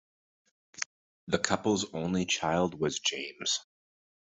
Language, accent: English, Canadian English